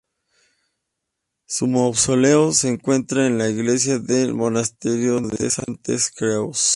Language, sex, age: Spanish, male, 30-39